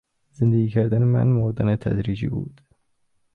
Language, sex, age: Persian, male, 19-29